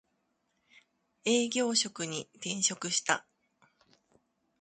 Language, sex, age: Japanese, female, 30-39